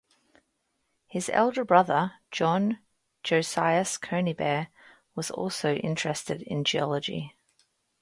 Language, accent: English, Australian English